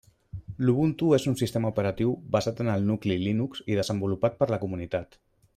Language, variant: Catalan, Central